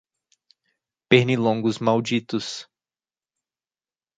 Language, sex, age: Portuguese, male, 19-29